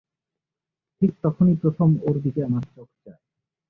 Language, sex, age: Bengali, male, 19-29